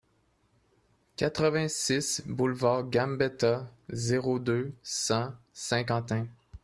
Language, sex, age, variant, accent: French, male, 30-39, Français d'Amérique du Nord, Français du Canada